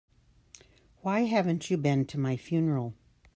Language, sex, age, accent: English, female, 60-69, United States English